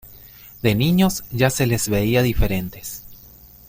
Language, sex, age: Spanish, male, 30-39